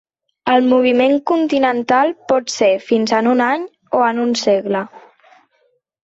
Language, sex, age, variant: Catalan, female, under 19, Central